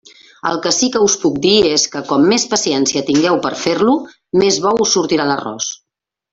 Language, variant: Catalan, Central